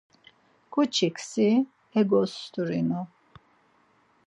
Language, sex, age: Laz, female, 50-59